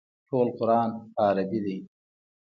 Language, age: Pashto, 30-39